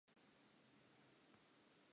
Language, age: Southern Sotho, 19-29